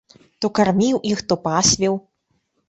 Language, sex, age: Belarusian, female, 19-29